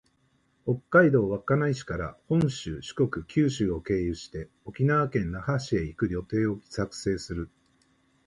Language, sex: Japanese, male